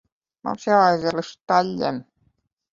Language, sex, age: Latvian, female, 50-59